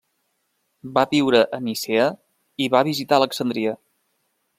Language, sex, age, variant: Catalan, male, 30-39, Central